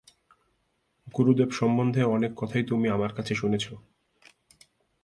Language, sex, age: Bengali, male, 19-29